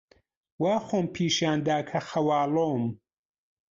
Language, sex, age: Central Kurdish, male, 40-49